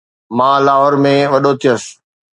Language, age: Sindhi, 40-49